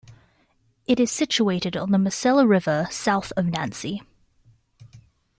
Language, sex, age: English, female, 19-29